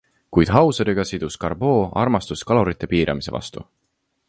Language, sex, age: Estonian, male, 19-29